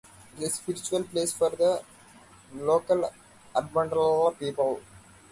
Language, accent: English, India and South Asia (India, Pakistan, Sri Lanka)